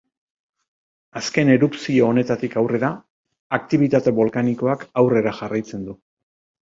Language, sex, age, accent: Basque, male, 60-69, Erdialdekoa edo Nafarra (Gipuzkoa, Nafarroa)